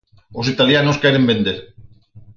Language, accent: Galician, Atlántico (seseo e gheada)